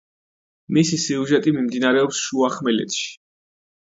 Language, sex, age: Georgian, male, 19-29